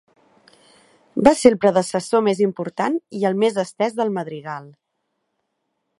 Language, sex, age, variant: Catalan, female, 30-39, Central